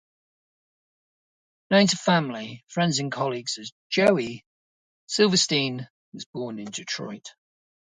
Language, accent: English, England English